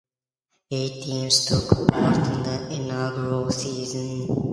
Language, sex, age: English, male, 40-49